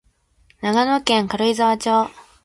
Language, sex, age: Japanese, female, 19-29